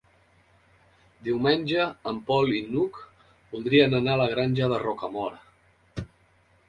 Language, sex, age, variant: Catalan, male, 50-59, Central